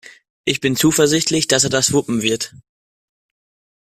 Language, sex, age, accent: German, male, under 19, Deutschland Deutsch